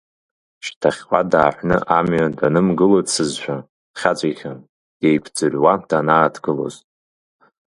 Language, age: Abkhazian, 19-29